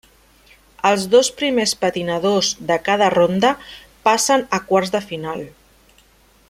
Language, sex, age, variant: Catalan, female, 40-49, Central